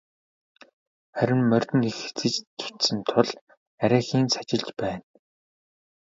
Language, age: Mongolian, 19-29